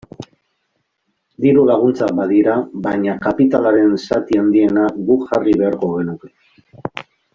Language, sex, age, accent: Basque, male, 40-49, Mendebalekoa (Araba, Bizkaia, Gipuzkoako mendebaleko herri batzuk)